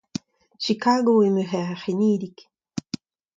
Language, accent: Breton, Kerneveg